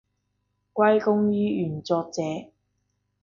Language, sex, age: Cantonese, female, 19-29